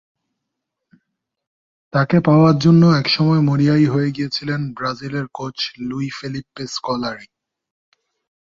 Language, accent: Bengali, প্রমিত